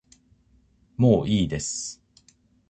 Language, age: Japanese, 40-49